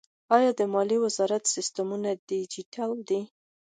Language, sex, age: Pashto, female, 19-29